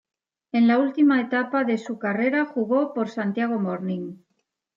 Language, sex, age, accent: Spanish, female, 50-59, España: Centro-Sur peninsular (Madrid, Toledo, Castilla-La Mancha)